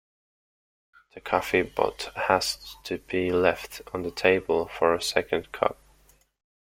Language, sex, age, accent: English, male, 19-29, United States English